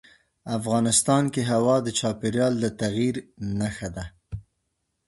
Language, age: Pashto, 30-39